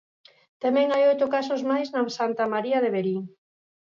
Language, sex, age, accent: Galician, female, 50-59, Normativo (estándar)